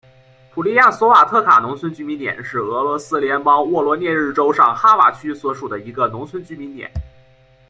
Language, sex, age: Chinese, male, under 19